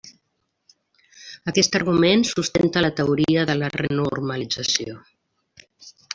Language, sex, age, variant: Catalan, female, 50-59, Central